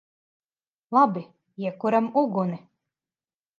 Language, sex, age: Latvian, female, 30-39